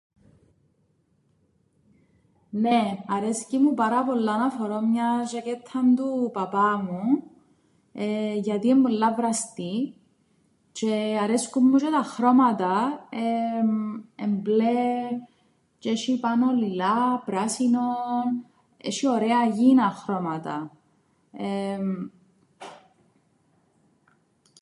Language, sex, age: Greek, female, 30-39